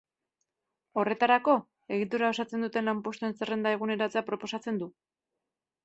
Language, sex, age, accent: Basque, female, 30-39, Mendebalekoa (Araba, Bizkaia, Gipuzkoako mendebaleko herri batzuk)